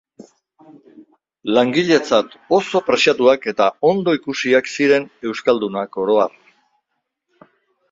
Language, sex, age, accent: Basque, male, 50-59, Mendebalekoa (Araba, Bizkaia, Gipuzkoako mendebaleko herri batzuk)